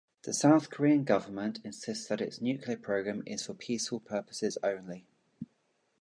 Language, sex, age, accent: English, male, 40-49, England English